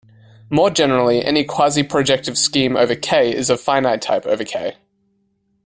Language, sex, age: English, male, 19-29